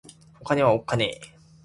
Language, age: Japanese, 19-29